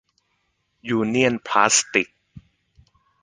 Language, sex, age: Thai, male, 19-29